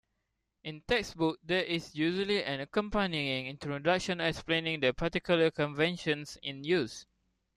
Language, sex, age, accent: English, male, 19-29, Malaysian English